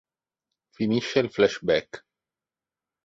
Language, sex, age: Italian, male, 40-49